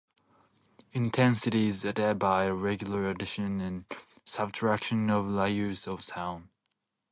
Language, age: English, 19-29